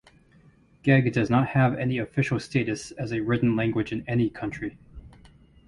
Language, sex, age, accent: English, male, 40-49, United States English